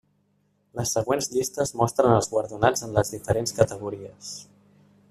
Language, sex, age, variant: Catalan, male, 30-39, Central